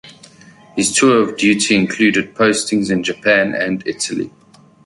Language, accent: English, Southern African (South Africa, Zimbabwe, Namibia)